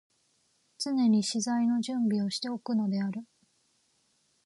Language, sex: Japanese, female